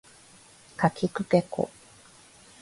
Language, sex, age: Japanese, female, 30-39